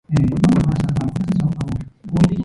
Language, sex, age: English, female, 19-29